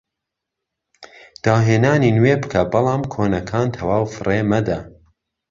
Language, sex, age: Central Kurdish, male, 40-49